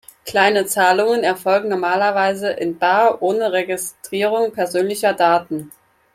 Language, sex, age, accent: German, female, 19-29, Deutschland Deutsch